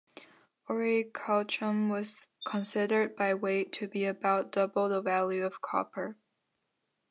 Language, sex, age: English, female, under 19